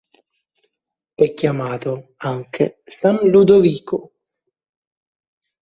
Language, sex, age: Italian, male, 19-29